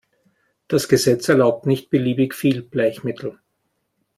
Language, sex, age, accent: German, male, 50-59, Österreichisches Deutsch